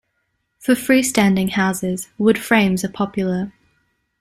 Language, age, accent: English, 19-29, New Zealand English